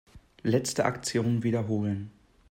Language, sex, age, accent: German, male, 30-39, Deutschland Deutsch